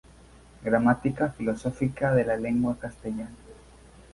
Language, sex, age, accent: Spanish, male, 19-29, México